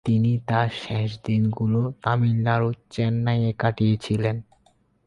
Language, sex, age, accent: Bengali, male, 19-29, Bengali; Bangla